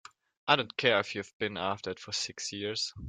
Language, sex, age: English, male, under 19